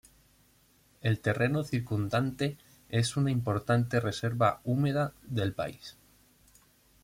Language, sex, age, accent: Spanish, male, 30-39, España: Norte peninsular (Asturias, Castilla y León, Cantabria, País Vasco, Navarra, Aragón, La Rioja, Guadalajara, Cuenca)